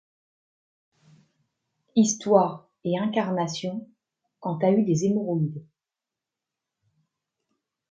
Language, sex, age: French, female, 40-49